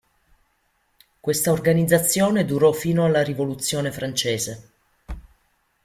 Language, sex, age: Italian, female, 40-49